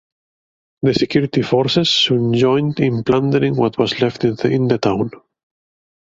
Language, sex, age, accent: English, male, 30-39, England English